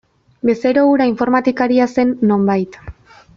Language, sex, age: Basque, female, 19-29